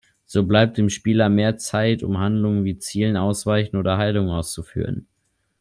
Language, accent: German, Deutschland Deutsch